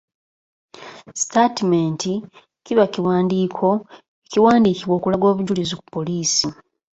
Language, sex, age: Ganda, female, 19-29